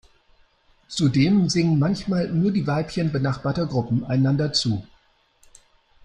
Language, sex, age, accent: German, male, 60-69, Deutschland Deutsch